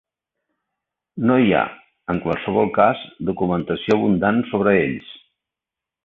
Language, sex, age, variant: Catalan, male, 60-69, Central